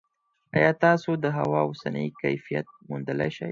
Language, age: Pashto, 19-29